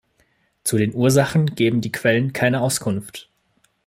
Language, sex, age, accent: German, male, 19-29, Deutschland Deutsch